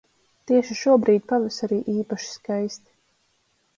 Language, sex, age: Latvian, female, 30-39